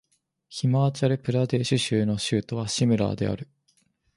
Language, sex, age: Japanese, male, 19-29